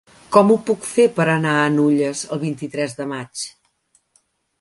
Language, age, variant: Catalan, 60-69, Central